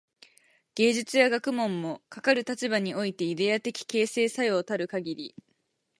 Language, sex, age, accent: Japanese, female, 19-29, 標準語